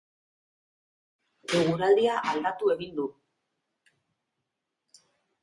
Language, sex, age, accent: Basque, female, 50-59, Mendebalekoa (Araba, Bizkaia, Gipuzkoako mendebaleko herri batzuk)